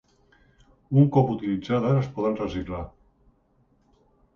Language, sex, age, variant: Catalan, male, 50-59, Central